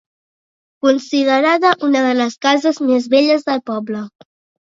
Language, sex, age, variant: Catalan, male, 40-49, Central